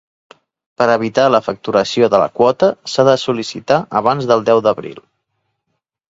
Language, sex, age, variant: Catalan, male, 19-29, Central